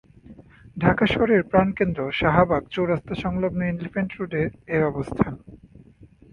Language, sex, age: Bengali, male, 19-29